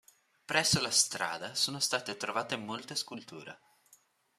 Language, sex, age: Italian, male, under 19